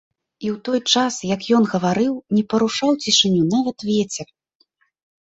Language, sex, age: Belarusian, female, 19-29